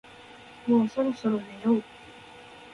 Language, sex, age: Japanese, female, 19-29